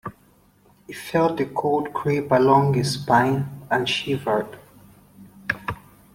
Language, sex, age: English, male, 19-29